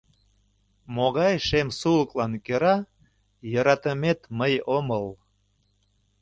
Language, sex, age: Mari, male, 60-69